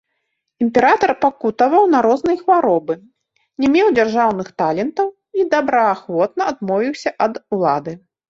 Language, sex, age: Belarusian, female, 40-49